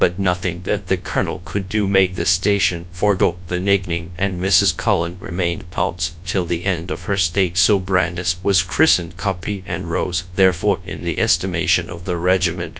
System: TTS, GradTTS